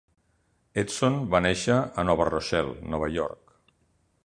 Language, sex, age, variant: Catalan, male, 60-69, Central